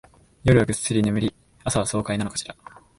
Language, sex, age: Japanese, male, 19-29